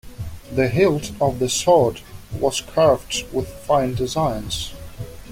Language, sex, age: English, male, 30-39